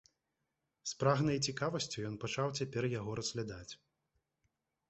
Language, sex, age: Belarusian, male, 19-29